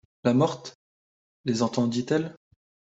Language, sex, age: French, male, 30-39